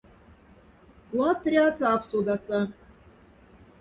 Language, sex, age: Moksha, female, 40-49